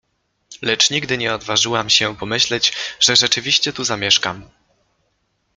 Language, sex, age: Polish, male, 19-29